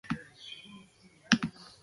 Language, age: Basque, under 19